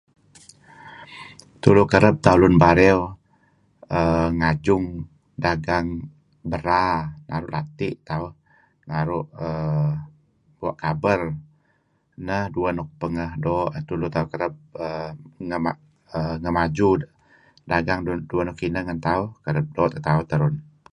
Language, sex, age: Kelabit, male, 50-59